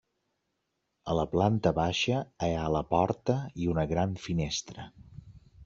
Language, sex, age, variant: Catalan, male, 40-49, Balear